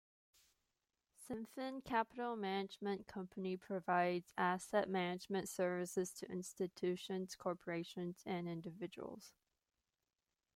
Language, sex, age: English, female, 19-29